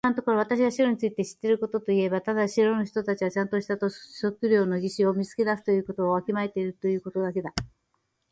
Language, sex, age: Japanese, female, 19-29